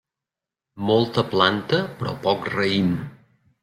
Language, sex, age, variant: Catalan, male, 40-49, Central